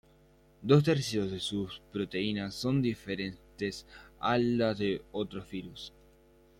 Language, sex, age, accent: Spanish, male, under 19, Rioplatense: Argentina, Uruguay, este de Bolivia, Paraguay